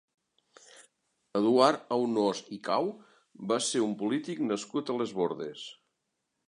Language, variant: Catalan, Central